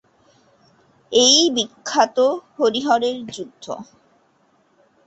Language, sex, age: Bengali, female, 19-29